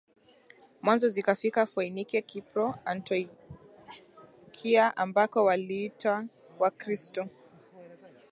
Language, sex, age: Swahili, male, 19-29